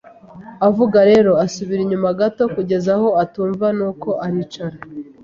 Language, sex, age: Kinyarwanda, female, 30-39